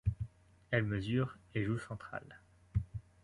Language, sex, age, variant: French, male, 19-29, Français de métropole